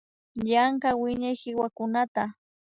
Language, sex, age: Imbabura Highland Quichua, female, 19-29